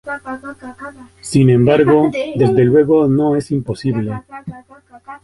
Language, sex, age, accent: Spanish, male, 30-39, España: Centro-Sur peninsular (Madrid, Toledo, Castilla-La Mancha)